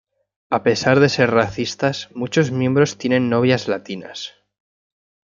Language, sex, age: Spanish, male, 19-29